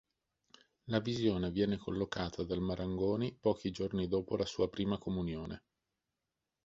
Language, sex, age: Italian, male, 40-49